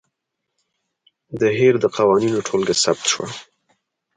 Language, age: Pashto, 19-29